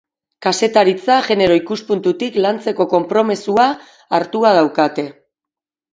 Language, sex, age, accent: Basque, female, 40-49, Mendebalekoa (Araba, Bizkaia, Gipuzkoako mendebaleko herri batzuk)